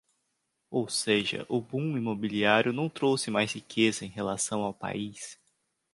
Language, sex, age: Portuguese, male, 19-29